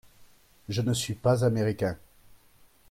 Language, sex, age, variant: French, male, 40-49, Français de métropole